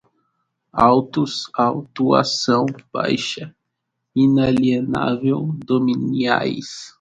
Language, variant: Portuguese, Portuguese (Brasil)